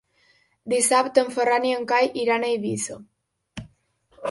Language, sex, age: Catalan, female, under 19